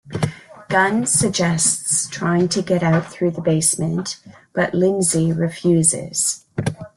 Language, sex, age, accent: English, female, 50-59, Canadian English